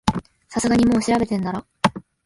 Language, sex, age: Japanese, female, 19-29